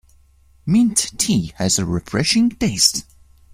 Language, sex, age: English, male, 19-29